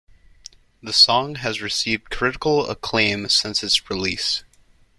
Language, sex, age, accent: English, male, 19-29, United States English